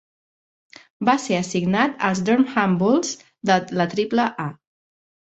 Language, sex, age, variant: Catalan, female, 30-39, Central